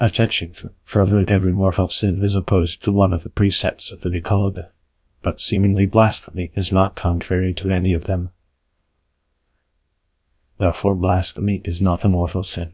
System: TTS, GlowTTS